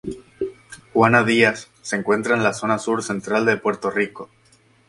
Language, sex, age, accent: Spanish, male, 19-29, España: Islas Canarias